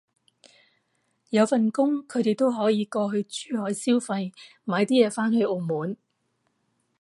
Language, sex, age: Cantonese, female, 60-69